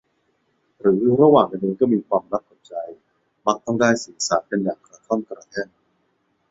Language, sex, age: Thai, male, 30-39